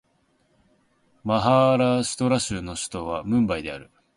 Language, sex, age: Japanese, male, 19-29